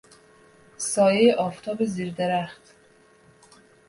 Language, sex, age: Persian, female, 19-29